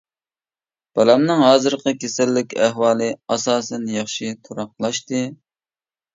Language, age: Uyghur, 30-39